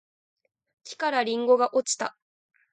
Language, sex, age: Japanese, female, 19-29